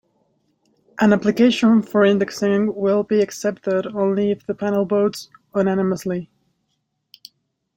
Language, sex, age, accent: English, female, 19-29, United States English